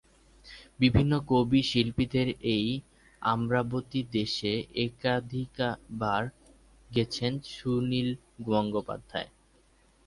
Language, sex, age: Bengali, male, 19-29